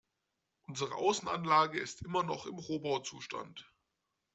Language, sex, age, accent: German, male, 19-29, Deutschland Deutsch